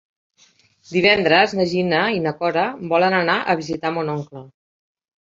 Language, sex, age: Catalan, female, 60-69